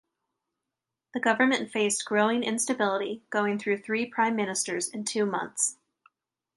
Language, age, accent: English, 19-29, United States English